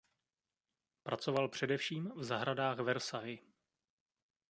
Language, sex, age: Czech, male, 30-39